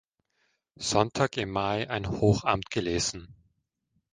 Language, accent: German, Österreichisches Deutsch